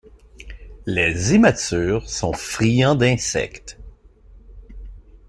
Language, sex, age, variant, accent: French, male, 50-59, Français d'Amérique du Nord, Français du Canada